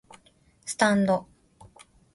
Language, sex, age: Japanese, female, 30-39